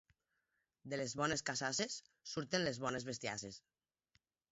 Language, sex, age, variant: Catalan, female, 40-49, Valencià central